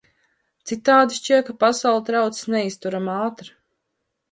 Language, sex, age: Latvian, female, 19-29